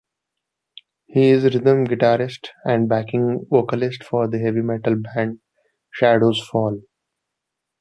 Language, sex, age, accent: English, male, 19-29, India and South Asia (India, Pakistan, Sri Lanka)